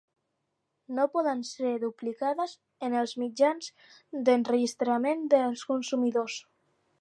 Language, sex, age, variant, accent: Catalan, male, under 19, Central, central